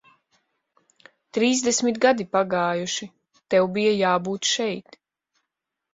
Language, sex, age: Latvian, female, under 19